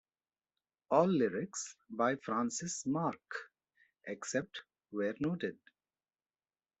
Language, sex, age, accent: English, male, 40-49, India and South Asia (India, Pakistan, Sri Lanka)